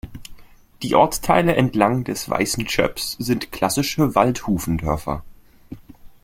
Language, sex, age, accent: German, male, under 19, Deutschland Deutsch